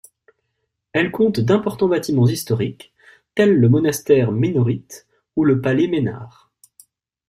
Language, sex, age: French, male, 19-29